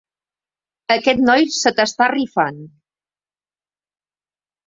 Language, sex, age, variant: Catalan, female, 60-69, Central